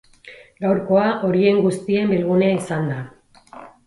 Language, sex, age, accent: Basque, female, 40-49, Erdialdekoa edo Nafarra (Gipuzkoa, Nafarroa)